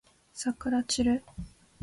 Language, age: Japanese, 19-29